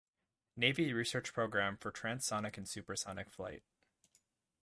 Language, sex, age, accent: English, male, 19-29, Canadian English